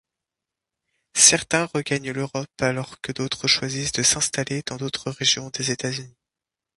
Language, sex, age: French, male, 19-29